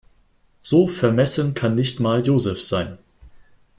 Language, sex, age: German, female, 19-29